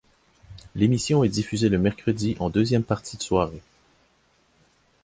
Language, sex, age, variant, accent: French, male, 30-39, Français d'Amérique du Nord, Français du Canada